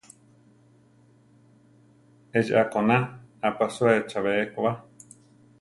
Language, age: Central Tarahumara, 30-39